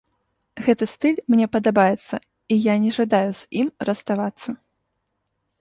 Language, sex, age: Belarusian, female, 19-29